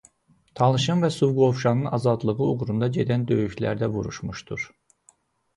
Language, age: Azerbaijani, 30-39